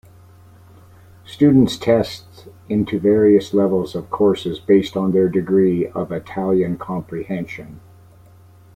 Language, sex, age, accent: English, male, 60-69, Canadian English